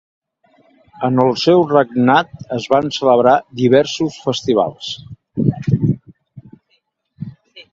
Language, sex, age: Catalan, male, 60-69